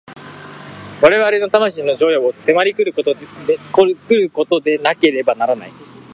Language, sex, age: Japanese, male, 19-29